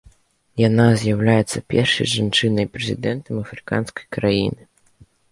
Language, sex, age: Belarusian, male, under 19